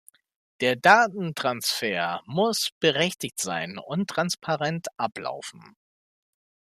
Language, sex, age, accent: German, male, 30-39, Deutschland Deutsch